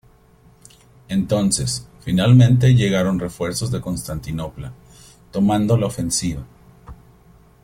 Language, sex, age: Spanish, male, 30-39